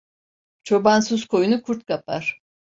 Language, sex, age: Turkish, female, 70-79